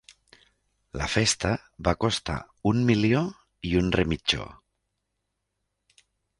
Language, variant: Catalan, Nord-Occidental